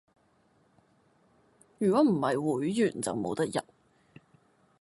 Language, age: Cantonese, 19-29